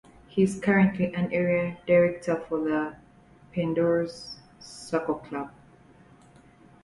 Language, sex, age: English, female, 19-29